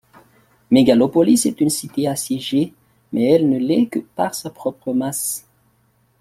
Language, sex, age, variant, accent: French, male, 30-39, Français d'Afrique subsaharienne et des îles africaines, Français de Madagascar